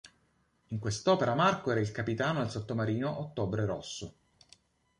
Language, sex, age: Italian, male, 40-49